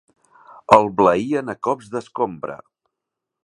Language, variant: Catalan, Central